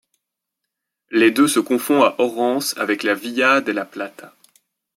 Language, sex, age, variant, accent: French, male, 30-39, Français d'Europe, Français de Belgique